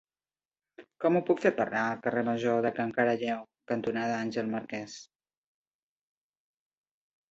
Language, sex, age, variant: Catalan, female, 50-59, Septentrional